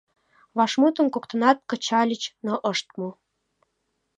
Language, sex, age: Mari, female, 19-29